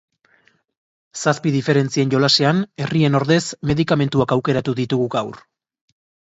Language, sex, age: Basque, male, 30-39